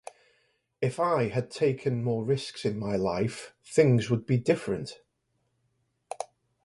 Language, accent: English, England English